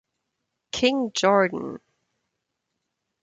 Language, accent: English, Canadian English; German English